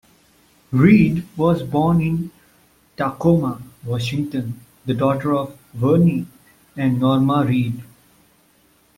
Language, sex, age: English, male, 30-39